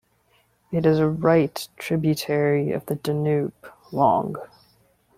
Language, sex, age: English, female, 30-39